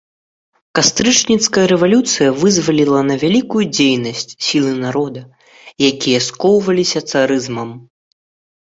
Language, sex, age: Belarusian, male, under 19